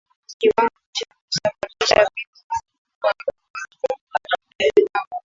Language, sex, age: Swahili, female, 19-29